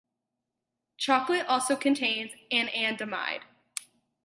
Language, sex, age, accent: English, female, under 19, United States English